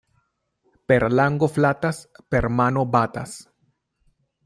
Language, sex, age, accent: Esperanto, male, 19-29, Internacia